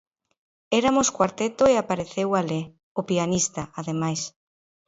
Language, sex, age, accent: Galician, female, 40-49, Central (gheada)